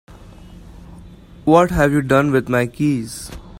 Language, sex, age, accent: English, male, 19-29, India and South Asia (India, Pakistan, Sri Lanka)